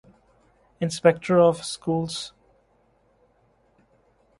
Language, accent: English, United States English